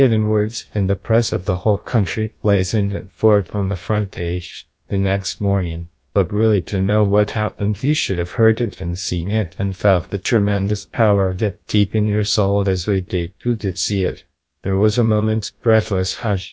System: TTS, GlowTTS